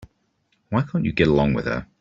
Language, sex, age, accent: English, male, 30-39, England English